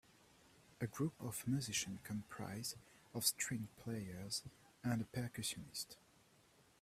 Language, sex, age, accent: English, male, 30-39, Canadian English